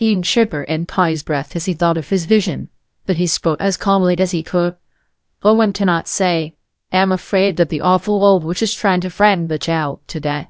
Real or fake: fake